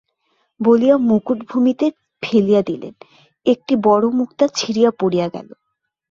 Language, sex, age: Bengali, female, 19-29